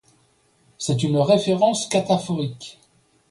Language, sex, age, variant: French, male, 60-69, Français de métropole